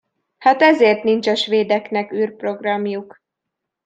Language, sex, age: Hungarian, female, 19-29